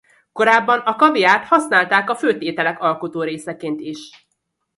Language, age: Hungarian, 30-39